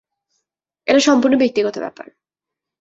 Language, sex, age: Bengali, female, 19-29